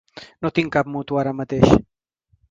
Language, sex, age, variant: Catalan, male, 50-59, Central